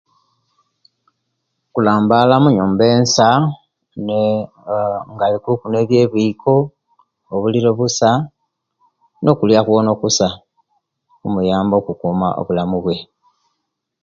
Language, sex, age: Kenyi, male, 50-59